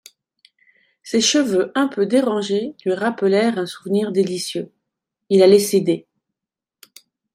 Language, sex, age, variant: French, female, 40-49, Français de métropole